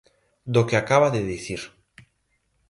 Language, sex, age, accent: Galician, female, 19-29, Atlántico (seseo e gheada)